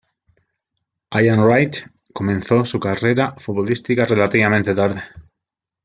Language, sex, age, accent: Spanish, male, 30-39, España: Sur peninsular (Andalucia, Extremadura, Murcia)